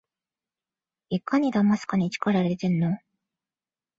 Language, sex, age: Japanese, female, 19-29